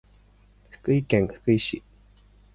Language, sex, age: Japanese, male, 40-49